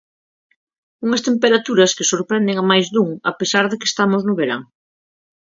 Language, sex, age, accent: Galician, female, 40-49, Oriental (común en zona oriental)